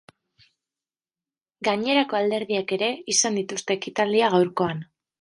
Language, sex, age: Basque, female, 19-29